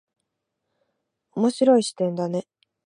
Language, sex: Japanese, female